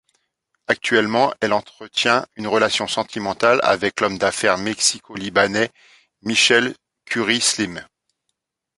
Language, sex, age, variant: French, male, 40-49, Français de métropole